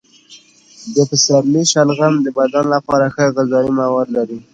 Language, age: Pashto, under 19